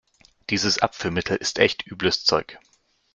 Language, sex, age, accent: German, male, 19-29, Deutschland Deutsch